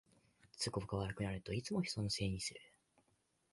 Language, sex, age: Japanese, male, 19-29